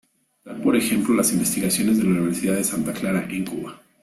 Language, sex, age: Spanish, male, 40-49